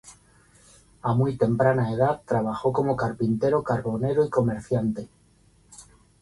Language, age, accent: Spanish, 50-59, España: Centro-Sur peninsular (Madrid, Toledo, Castilla-La Mancha)